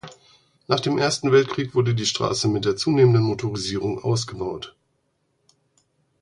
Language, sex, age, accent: German, male, 40-49, Deutschland Deutsch